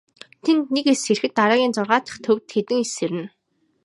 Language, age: Mongolian, 19-29